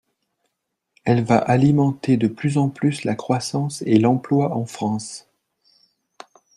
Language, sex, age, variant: French, male, 40-49, Français de métropole